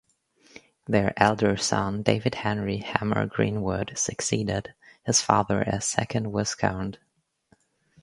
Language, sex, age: English, female, under 19